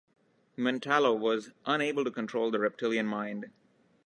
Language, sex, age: English, male, 19-29